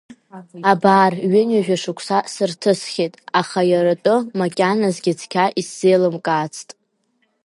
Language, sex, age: Abkhazian, female, under 19